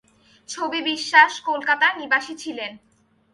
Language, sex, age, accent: Bengali, female, 19-29, Bangla